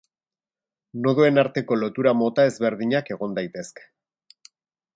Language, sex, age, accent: Basque, male, 50-59, Erdialdekoa edo Nafarra (Gipuzkoa, Nafarroa)